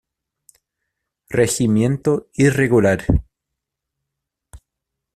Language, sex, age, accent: Spanish, male, 30-39, Chileno: Chile, Cuyo